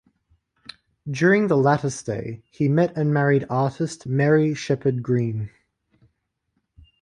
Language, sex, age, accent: English, male, 19-29, Australian English